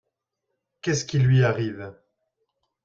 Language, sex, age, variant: French, male, 40-49, Français de métropole